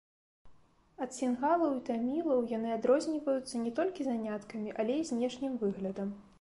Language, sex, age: Belarusian, female, 19-29